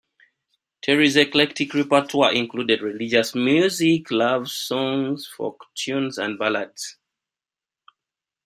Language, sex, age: English, male, 30-39